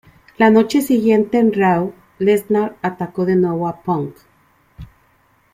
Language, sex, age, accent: Spanish, female, 50-59, México